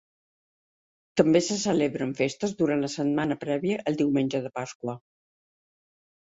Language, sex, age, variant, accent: Catalan, female, 70-79, Central, central